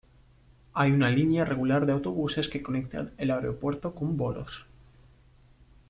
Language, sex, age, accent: Spanish, male, 19-29, España: Centro-Sur peninsular (Madrid, Toledo, Castilla-La Mancha)